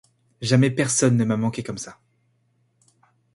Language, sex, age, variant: French, male, 19-29, Français de métropole